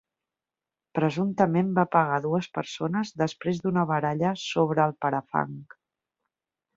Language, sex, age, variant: Catalan, female, 40-49, Central